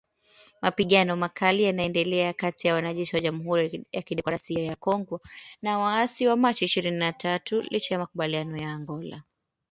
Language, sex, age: Swahili, female, 19-29